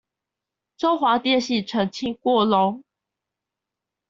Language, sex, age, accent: Chinese, female, 19-29, 出生地：臺北市